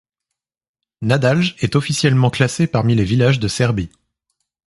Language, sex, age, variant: French, male, 30-39, Français de métropole